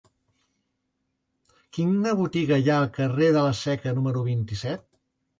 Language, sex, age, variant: Catalan, male, 50-59, Central